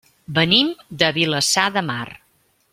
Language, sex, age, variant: Catalan, female, 40-49, Central